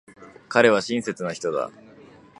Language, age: Japanese, 19-29